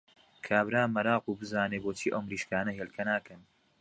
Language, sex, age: Central Kurdish, male, 19-29